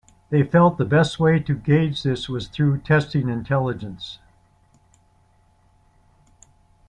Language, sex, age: English, male, 70-79